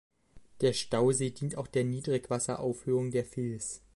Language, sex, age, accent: German, male, 19-29, Deutschland Deutsch